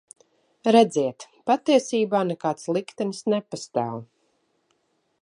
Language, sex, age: Latvian, female, 40-49